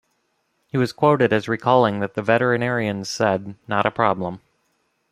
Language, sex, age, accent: English, male, 19-29, United States English